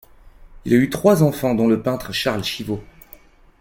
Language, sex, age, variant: French, male, 30-39, Français de métropole